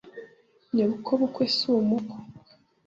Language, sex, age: Kinyarwanda, female, 19-29